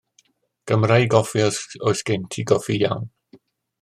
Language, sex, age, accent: Welsh, male, 60-69, Y Deyrnas Unedig Cymraeg